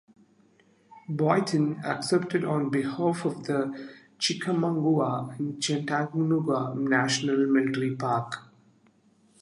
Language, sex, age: English, male, 30-39